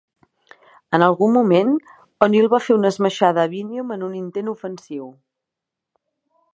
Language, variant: Catalan, Nord-Occidental